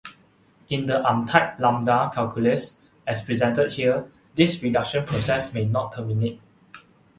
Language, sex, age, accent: English, male, 19-29, Malaysian English